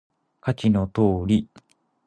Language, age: Japanese, 30-39